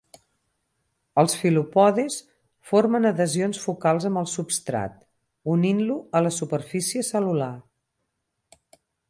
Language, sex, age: Catalan, female, 50-59